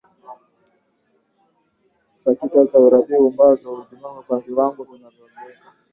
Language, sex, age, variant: Swahili, male, 19-29, Kiswahili cha Bara ya Kenya